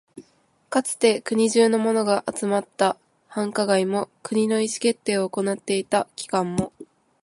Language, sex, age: Japanese, female, 19-29